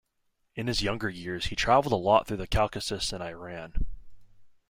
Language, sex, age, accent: English, male, 19-29, United States English